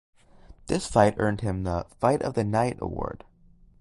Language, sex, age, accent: English, male, under 19, United States English